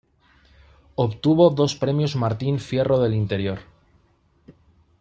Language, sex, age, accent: Spanish, male, 30-39, España: Norte peninsular (Asturias, Castilla y León, Cantabria, País Vasco, Navarra, Aragón, La Rioja, Guadalajara, Cuenca)